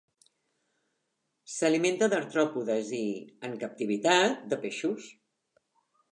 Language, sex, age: Catalan, female, 60-69